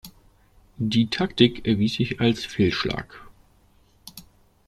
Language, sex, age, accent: German, male, 30-39, Deutschland Deutsch